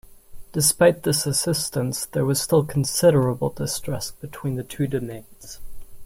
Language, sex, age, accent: English, male, 19-29, United States English